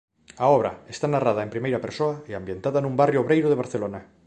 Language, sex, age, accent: Galician, male, 30-39, Normativo (estándar)